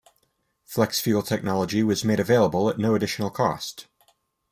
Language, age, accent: English, 19-29, United States English